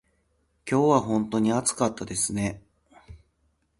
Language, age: Japanese, 30-39